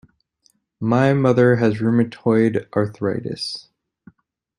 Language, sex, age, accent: English, male, 30-39, United States English